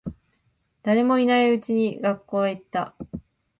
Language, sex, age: Japanese, female, 19-29